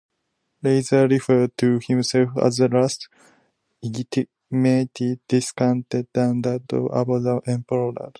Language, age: English, 19-29